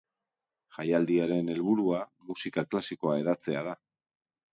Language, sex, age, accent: Basque, male, 40-49, Erdialdekoa edo Nafarra (Gipuzkoa, Nafarroa)